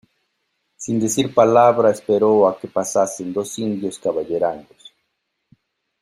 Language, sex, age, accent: Spanish, male, 50-59, México